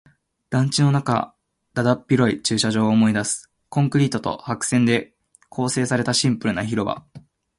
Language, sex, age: Japanese, male, 19-29